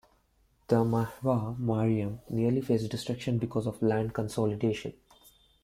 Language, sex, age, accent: English, male, 19-29, India and South Asia (India, Pakistan, Sri Lanka)